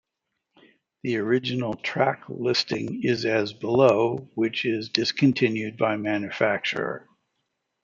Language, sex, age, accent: English, male, 60-69, United States English